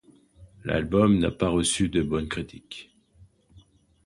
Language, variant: French, Français de métropole